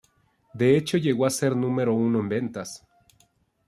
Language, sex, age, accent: Spanish, male, 40-49, México